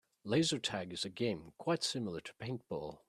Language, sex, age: English, male, 19-29